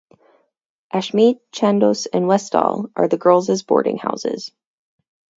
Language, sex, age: English, female, 19-29